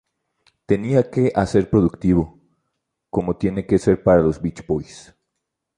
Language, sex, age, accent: Spanish, male, 19-29, México